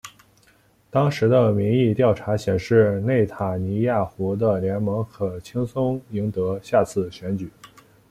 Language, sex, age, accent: Chinese, male, 19-29, 出生地：河南省